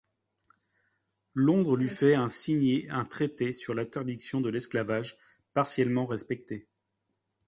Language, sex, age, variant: French, male, 30-39, Français de métropole